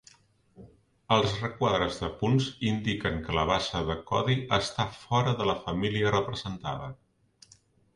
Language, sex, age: Catalan, male, 50-59